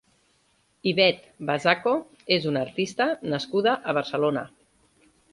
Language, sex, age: Catalan, female, 40-49